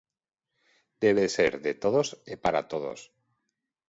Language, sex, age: Galician, male, 40-49